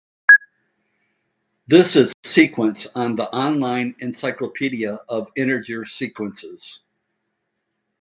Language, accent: English, United States English